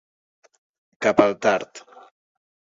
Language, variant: Catalan, Central